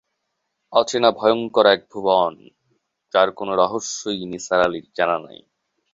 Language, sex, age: Bengali, male, 19-29